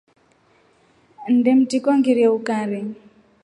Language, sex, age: Rombo, female, 19-29